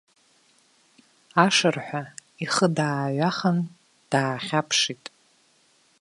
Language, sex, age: Abkhazian, female, 19-29